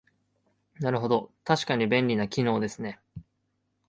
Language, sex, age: Japanese, male, 19-29